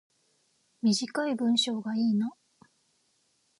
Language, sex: Japanese, female